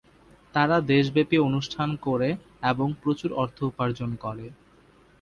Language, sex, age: Bengali, male, 19-29